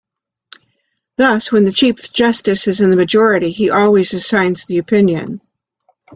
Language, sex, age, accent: English, female, 70-79, United States English